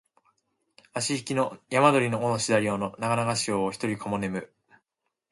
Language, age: Japanese, 19-29